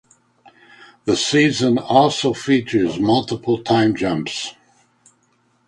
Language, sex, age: English, male, 70-79